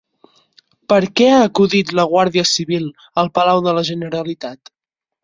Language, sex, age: Catalan, male, 19-29